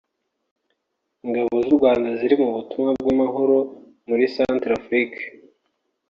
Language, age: Kinyarwanda, 19-29